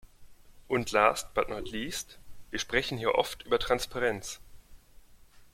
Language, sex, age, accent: German, male, 30-39, Deutschland Deutsch